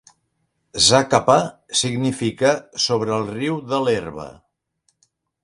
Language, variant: Catalan, Central